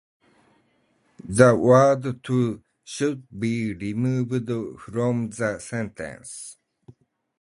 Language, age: English, 40-49